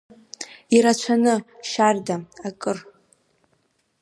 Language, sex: Abkhazian, female